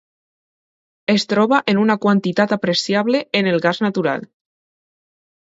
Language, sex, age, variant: Catalan, female, under 19, Alacantí